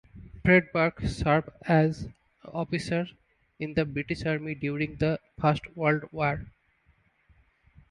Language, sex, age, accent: English, male, 30-39, India and South Asia (India, Pakistan, Sri Lanka)